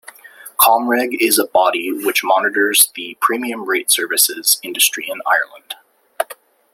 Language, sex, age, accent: English, male, 19-29, United States English